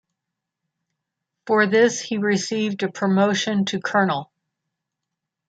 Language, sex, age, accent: English, female, 60-69, United States English